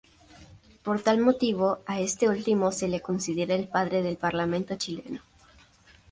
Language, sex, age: Spanish, female, under 19